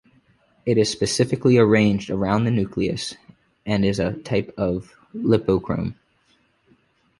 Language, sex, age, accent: English, male, 19-29, United States English